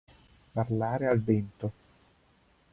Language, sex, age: Italian, male, 40-49